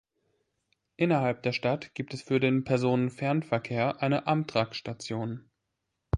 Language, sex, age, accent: German, male, 19-29, Deutschland Deutsch